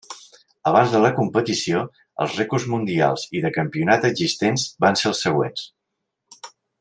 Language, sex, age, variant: Catalan, male, 40-49, Central